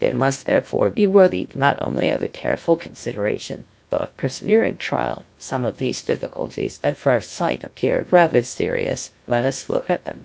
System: TTS, GlowTTS